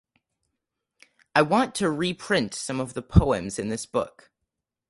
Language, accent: English, United States English